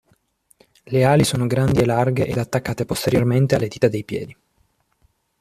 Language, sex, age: Italian, male, 19-29